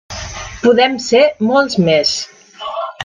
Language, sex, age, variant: Catalan, female, 40-49, Central